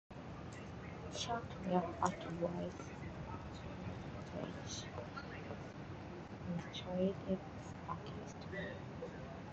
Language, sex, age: English, female, 19-29